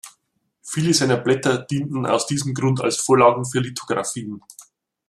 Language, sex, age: German, male, 40-49